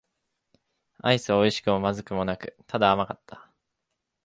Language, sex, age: Japanese, male, 19-29